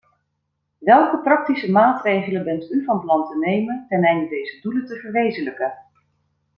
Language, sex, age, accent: Dutch, female, 40-49, Nederlands Nederlands